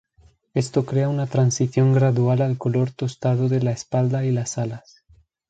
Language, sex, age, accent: Spanish, male, 19-29, España: Centro-Sur peninsular (Madrid, Toledo, Castilla-La Mancha)